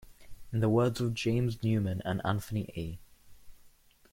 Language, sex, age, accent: English, male, under 19, England English